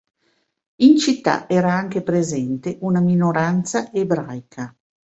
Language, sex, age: Italian, female, 50-59